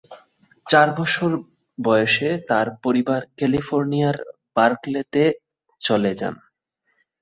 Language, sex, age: Bengali, male, 19-29